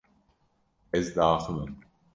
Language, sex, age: Kurdish, male, 19-29